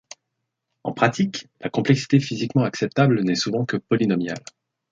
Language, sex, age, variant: French, male, 19-29, Français de métropole